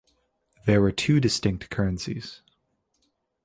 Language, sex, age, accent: English, male, 30-39, United States English